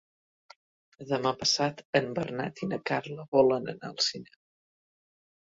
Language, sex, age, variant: Catalan, male, under 19, Central